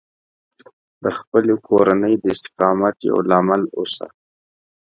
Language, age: Pashto, 19-29